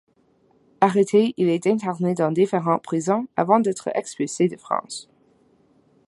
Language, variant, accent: French, Français d'Amérique du Nord, Français du Canada